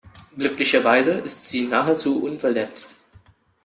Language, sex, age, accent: German, male, 30-39, Deutschland Deutsch